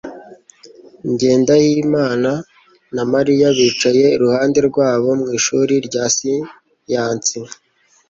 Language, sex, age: Kinyarwanda, male, 19-29